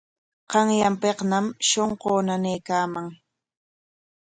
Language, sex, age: Corongo Ancash Quechua, female, 30-39